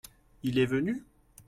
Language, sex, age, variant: French, male, 30-39, Français de métropole